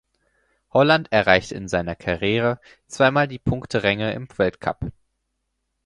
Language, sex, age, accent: German, male, 19-29, Deutschland Deutsch